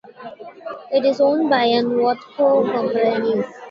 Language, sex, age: English, female, 19-29